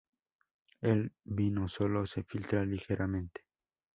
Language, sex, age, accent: Spanish, male, under 19, México